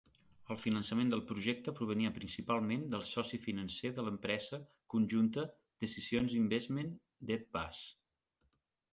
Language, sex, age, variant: Catalan, male, 40-49, Central